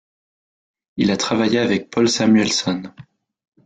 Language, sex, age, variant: French, male, 30-39, Français de métropole